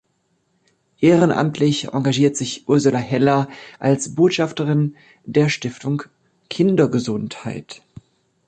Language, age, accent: German, 30-39, Deutschland Deutsch